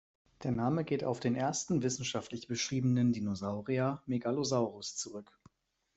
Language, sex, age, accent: German, male, 19-29, Deutschland Deutsch